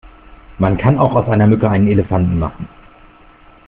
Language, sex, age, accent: German, male, 30-39, Deutschland Deutsch